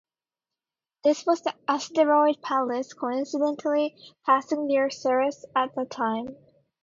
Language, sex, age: English, female, 19-29